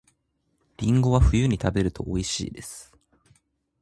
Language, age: Japanese, 19-29